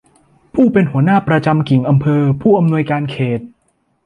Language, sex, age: Thai, male, 19-29